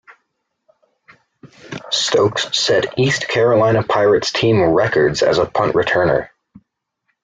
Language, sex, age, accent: English, male, under 19, United States English